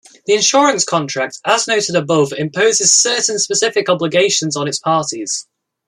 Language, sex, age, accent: English, male, under 19, England English